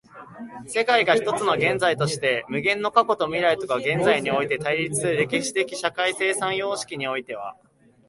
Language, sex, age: Japanese, male, 19-29